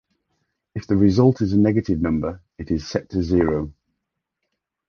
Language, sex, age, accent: English, male, 30-39, England English